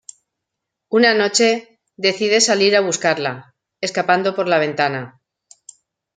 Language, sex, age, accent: Spanish, female, 40-49, España: Centro-Sur peninsular (Madrid, Toledo, Castilla-La Mancha)